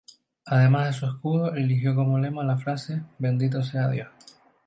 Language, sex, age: Spanish, male, 19-29